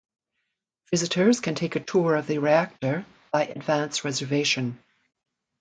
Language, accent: English, Canadian English